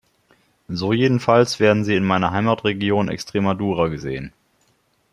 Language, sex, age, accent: German, male, 30-39, Deutschland Deutsch